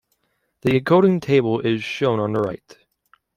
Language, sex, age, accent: English, male, under 19, United States English